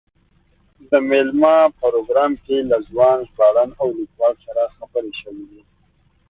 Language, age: Pashto, 30-39